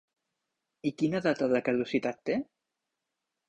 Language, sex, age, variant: Catalan, male, 19-29, Central